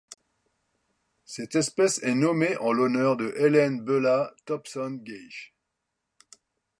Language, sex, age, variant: French, male, 60-69, Français de métropole